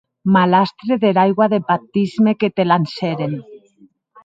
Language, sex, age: Occitan, female, 40-49